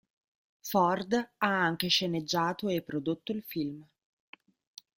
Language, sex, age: Italian, female, 30-39